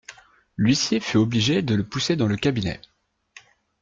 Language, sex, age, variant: French, male, 30-39, Français de métropole